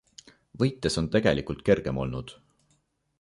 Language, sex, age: Estonian, male, 19-29